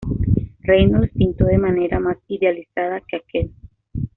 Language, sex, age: Spanish, female, 19-29